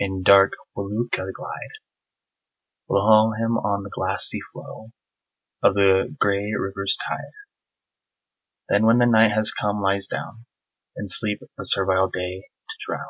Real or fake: real